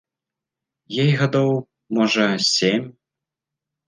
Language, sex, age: Belarusian, male, under 19